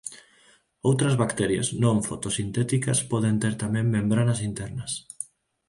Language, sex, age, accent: Galician, male, 19-29, Neofalante